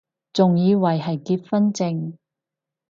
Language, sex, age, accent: Cantonese, female, 30-39, 广州音